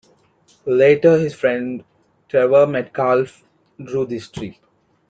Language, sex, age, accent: English, male, 19-29, India and South Asia (India, Pakistan, Sri Lanka)